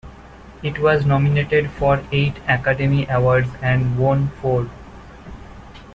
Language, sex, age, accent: English, male, 19-29, India and South Asia (India, Pakistan, Sri Lanka)